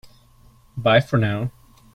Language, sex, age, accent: English, male, 19-29, United States English